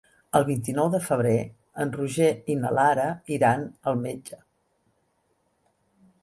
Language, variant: Catalan, Central